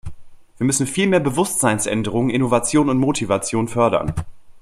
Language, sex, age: German, male, 19-29